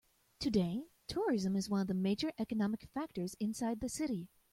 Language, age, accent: English, 30-39, United States English